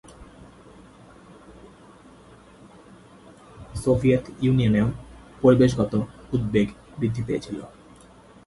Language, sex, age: Bengali, male, 19-29